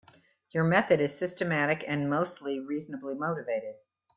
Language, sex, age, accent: English, female, 50-59, United States English